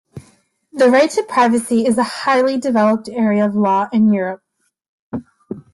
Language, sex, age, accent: English, female, 19-29, Canadian English